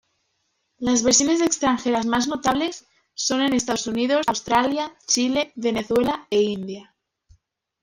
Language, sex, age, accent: Spanish, female, under 19, España: Norte peninsular (Asturias, Castilla y León, Cantabria, País Vasco, Navarra, Aragón, La Rioja, Guadalajara, Cuenca)